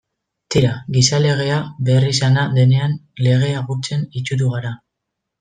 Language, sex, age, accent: Basque, female, 19-29, Mendebalekoa (Araba, Bizkaia, Gipuzkoako mendebaleko herri batzuk)